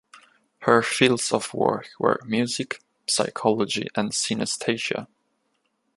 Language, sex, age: English, male, 19-29